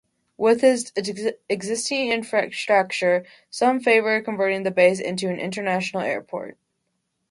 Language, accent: English, United States English